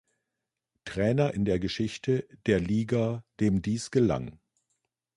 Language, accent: German, Deutschland Deutsch